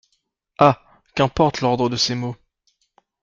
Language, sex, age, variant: French, male, 19-29, Français de métropole